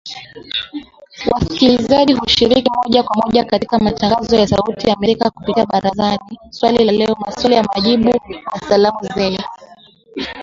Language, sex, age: Swahili, female, 19-29